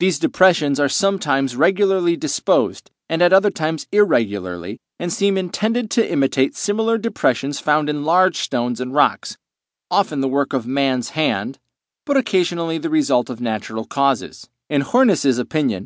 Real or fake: real